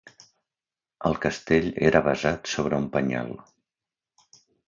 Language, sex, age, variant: Catalan, male, 50-59, Central